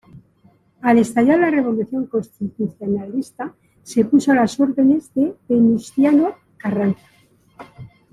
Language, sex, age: Spanish, female, 80-89